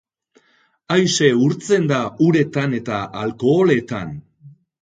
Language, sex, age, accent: Basque, male, 60-69, Erdialdekoa edo Nafarra (Gipuzkoa, Nafarroa)